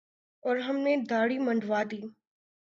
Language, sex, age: Urdu, female, 19-29